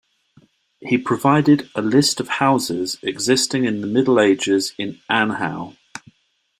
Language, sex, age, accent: English, male, 30-39, England English